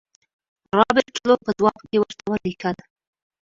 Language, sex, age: Pashto, female, 19-29